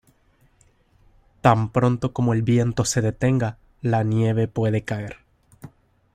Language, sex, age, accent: Spanish, male, 19-29, América central